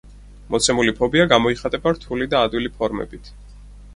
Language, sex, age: Georgian, male, 19-29